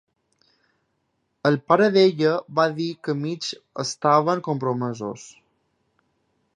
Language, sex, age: Catalan, male, 19-29